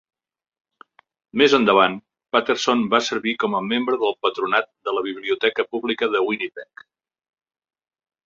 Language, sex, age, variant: Catalan, male, 60-69, Central